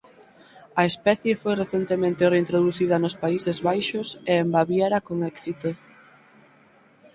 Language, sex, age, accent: Galician, female, 19-29, Atlántico (seseo e gheada)